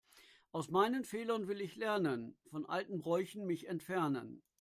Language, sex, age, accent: German, male, 50-59, Deutschland Deutsch